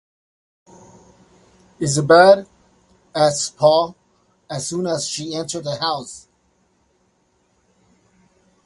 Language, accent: English, United States English